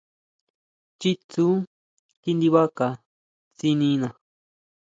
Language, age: Huautla Mazatec, 30-39